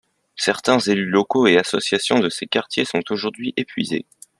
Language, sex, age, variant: French, male, under 19, Français de métropole